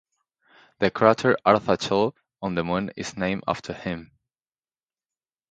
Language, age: English, 19-29